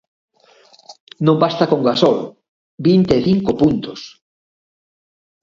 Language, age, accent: Galician, 60-69, Atlántico (seseo e gheada)